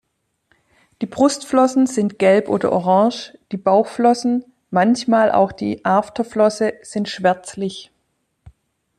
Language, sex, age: German, female, 40-49